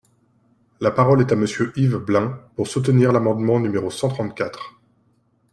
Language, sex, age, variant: French, male, 19-29, Français de métropole